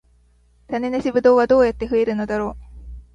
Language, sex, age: Japanese, female, 19-29